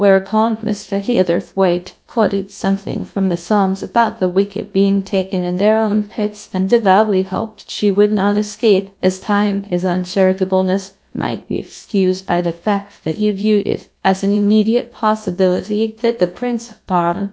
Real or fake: fake